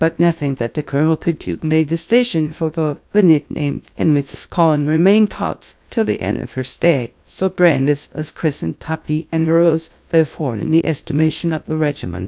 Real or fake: fake